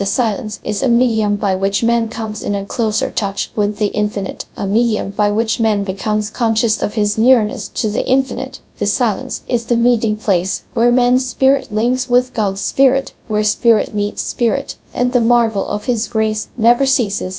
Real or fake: fake